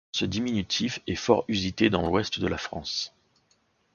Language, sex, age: French, male, 40-49